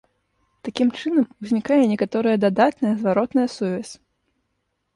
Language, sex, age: Belarusian, female, 19-29